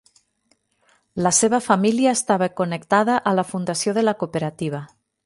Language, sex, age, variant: Catalan, female, 40-49, Nord-Occidental